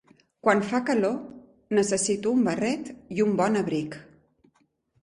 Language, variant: Catalan, Central